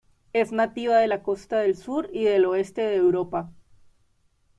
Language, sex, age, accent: Spanish, female, 19-29, Andino-Pacífico: Colombia, Perú, Ecuador, oeste de Bolivia y Venezuela andina